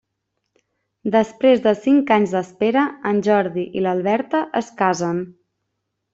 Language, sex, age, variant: Catalan, female, 19-29, Central